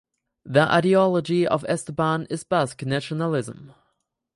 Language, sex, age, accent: English, male, 19-29, United States English